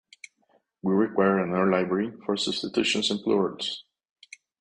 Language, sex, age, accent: English, male, 30-39, United States English